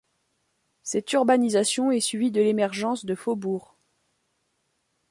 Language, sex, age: French, female, 30-39